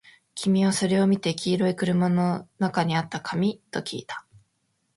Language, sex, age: Japanese, female, under 19